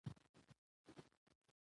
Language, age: Pashto, 30-39